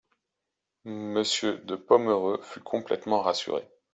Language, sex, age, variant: French, male, 30-39, Français de métropole